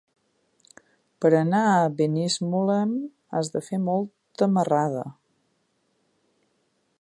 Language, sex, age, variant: Catalan, female, 40-49, Central